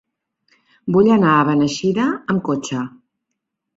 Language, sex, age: Catalan, female, 60-69